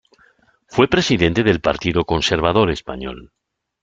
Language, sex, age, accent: Spanish, male, 60-69, España: Centro-Sur peninsular (Madrid, Toledo, Castilla-La Mancha)